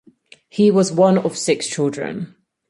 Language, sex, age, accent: English, female, 19-29, England English